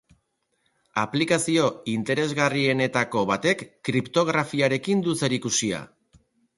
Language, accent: Basque, Erdialdekoa edo Nafarra (Gipuzkoa, Nafarroa)